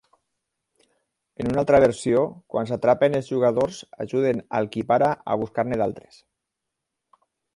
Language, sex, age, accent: Catalan, male, 50-59, valencià